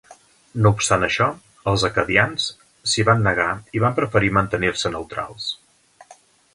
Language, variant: Catalan, Central